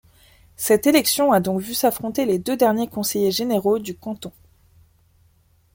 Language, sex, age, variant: French, female, 19-29, Français de métropole